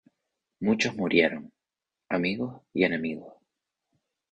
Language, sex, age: Spanish, male, 19-29